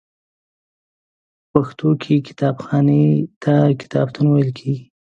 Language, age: Pashto, 30-39